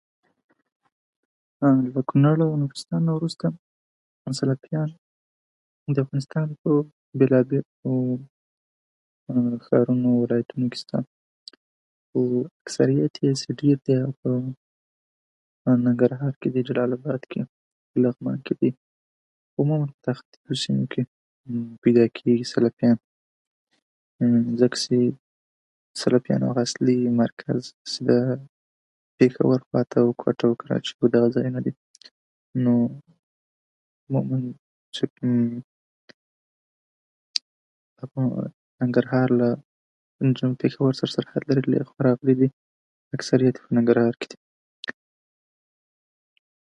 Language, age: Pashto, 19-29